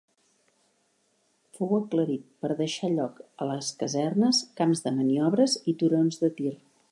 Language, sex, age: Catalan, female, 50-59